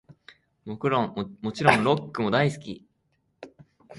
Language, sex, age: Japanese, male, 19-29